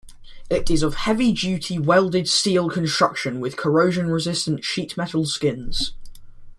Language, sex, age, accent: English, male, under 19, England English